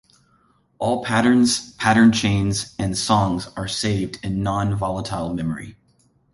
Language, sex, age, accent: English, male, 40-49, United States English